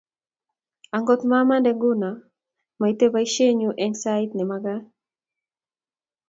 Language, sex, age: Kalenjin, female, 19-29